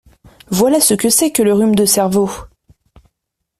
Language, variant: French, Français de métropole